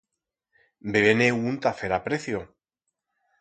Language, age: Aragonese, 30-39